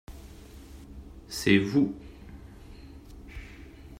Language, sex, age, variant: French, male, 19-29, Français de métropole